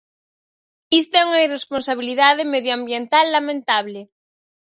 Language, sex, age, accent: Galician, female, 19-29, Central (gheada)